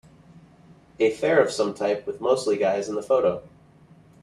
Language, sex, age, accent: English, male, 30-39, United States English